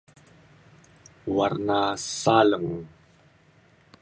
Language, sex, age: Mainstream Kenyah, female, 19-29